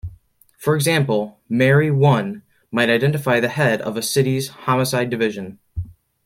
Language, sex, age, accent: English, male, under 19, United States English